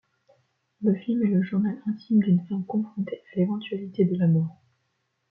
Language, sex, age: French, female, under 19